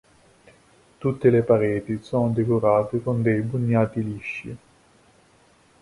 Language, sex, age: Italian, male, 19-29